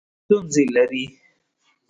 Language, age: Pashto, 30-39